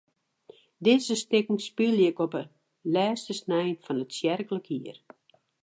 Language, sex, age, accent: Western Frisian, female, 60-69, Wâldfrysk